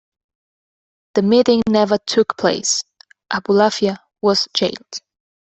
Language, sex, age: English, female, 19-29